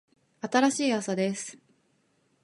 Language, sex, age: Japanese, female, 19-29